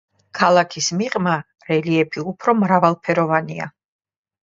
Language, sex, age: Georgian, female, 40-49